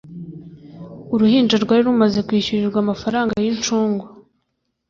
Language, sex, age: Kinyarwanda, female, under 19